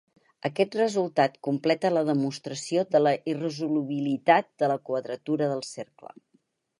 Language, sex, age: Catalan, female, 60-69